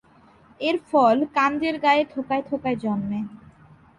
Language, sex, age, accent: Bengali, female, 19-29, শুদ্ধ বাংলা